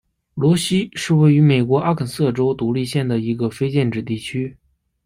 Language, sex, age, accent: Chinese, male, 19-29, 出生地：黑龙江省